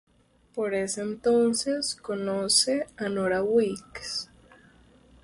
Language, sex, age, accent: Spanish, female, under 19, Caribe: Cuba, Venezuela, Puerto Rico, República Dominicana, Panamá, Colombia caribeña, México caribeño, Costa del golfo de México